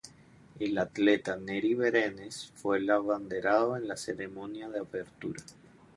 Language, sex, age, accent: Spanish, male, 40-49, Caribe: Cuba, Venezuela, Puerto Rico, República Dominicana, Panamá, Colombia caribeña, México caribeño, Costa del golfo de México